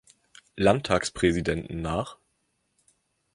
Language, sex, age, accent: German, male, 19-29, Deutschland Deutsch